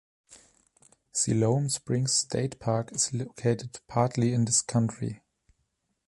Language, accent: English, England English